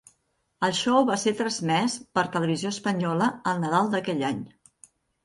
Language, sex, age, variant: Catalan, female, 50-59, Central